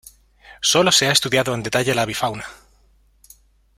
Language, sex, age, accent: Spanish, male, 30-39, España: Centro-Sur peninsular (Madrid, Toledo, Castilla-La Mancha)